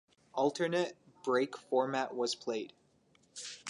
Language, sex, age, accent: English, male, under 19, United States English